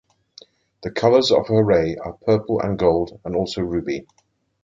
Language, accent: English, England English